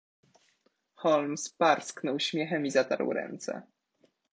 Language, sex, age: Polish, male, 19-29